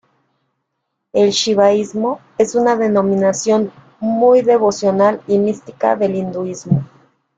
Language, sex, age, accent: Spanish, female, 30-39, México